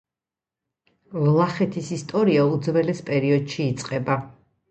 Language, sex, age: Georgian, female, 30-39